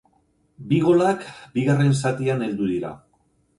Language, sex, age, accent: Basque, male, 50-59, Mendebalekoa (Araba, Bizkaia, Gipuzkoako mendebaleko herri batzuk)